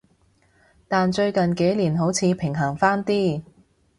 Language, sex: Cantonese, female